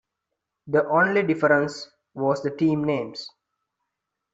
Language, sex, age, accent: English, male, 19-29, India and South Asia (India, Pakistan, Sri Lanka)